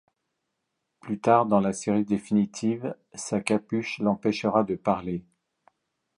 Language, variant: French, Français de métropole